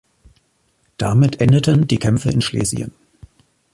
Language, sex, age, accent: German, male, 40-49, Deutschland Deutsch